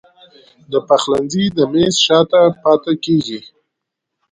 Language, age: Pashto, 19-29